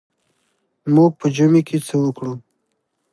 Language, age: Pashto, 30-39